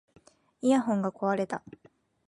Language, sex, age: Japanese, female, 19-29